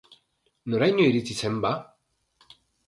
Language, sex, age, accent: Basque, male, 30-39, Mendebalekoa (Araba, Bizkaia, Gipuzkoako mendebaleko herri batzuk)